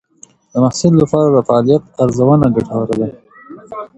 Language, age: Pashto, 19-29